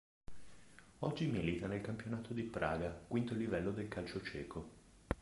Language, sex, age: Italian, male, 40-49